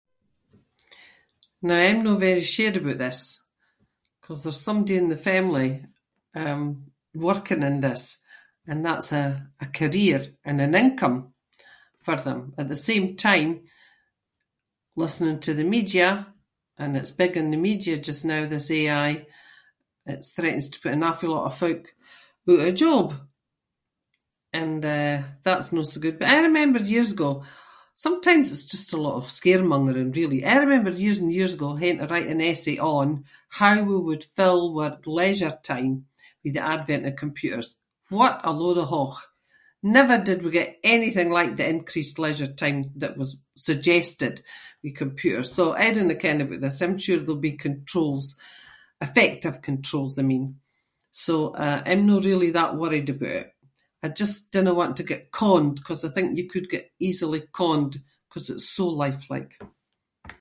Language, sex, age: Scots, female, 70-79